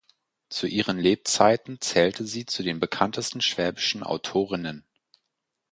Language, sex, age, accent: German, male, 19-29, Deutschland Deutsch